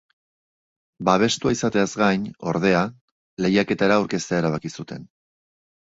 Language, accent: Basque, Erdialdekoa edo Nafarra (Gipuzkoa, Nafarroa)